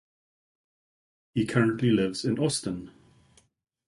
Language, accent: English, Southern African (South Africa, Zimbabwe, Namibia)